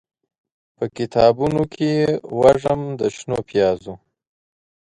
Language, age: Pashto, 19-29